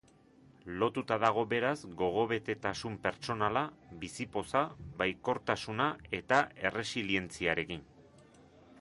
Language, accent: Basque, Mendebalekoa (Araba, Bizkaia, Gipuzkoako mendebaleko herri batzuk)